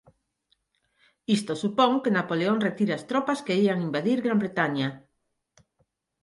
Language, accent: Galician, Neofalante